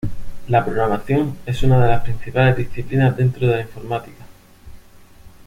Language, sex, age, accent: Spanish, male, 40-49, España: Sur peninsular (Andalucia, Extremadura, Murcia)